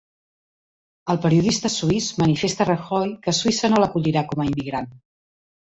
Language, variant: Catalan, Central